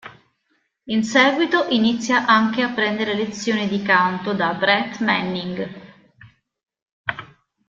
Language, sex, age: Italian, female, 50-59